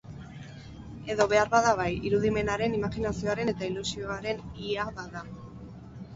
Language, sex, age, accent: Basque, female, 19-29, Mendebalekoa (Araba, Bizkaia, Gipuzkoako mendebaleko herri batzuk)